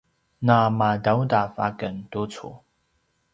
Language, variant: Paiwan, pinayuanan a kinaikacedasan (東排灣語)